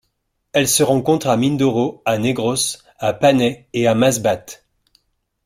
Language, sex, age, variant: French, male, 40-49, Français de métropole